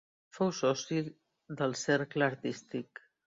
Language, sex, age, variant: Catalan, female, 50-59, Central